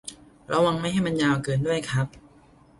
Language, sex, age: Thai, male, 19-29